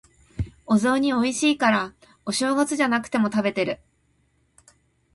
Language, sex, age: Japanese, female, 30-39